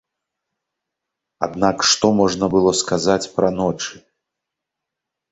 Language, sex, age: Belarusian, male, 30-39